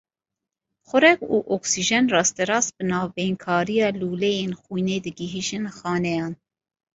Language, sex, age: Kurdish, female, 30-39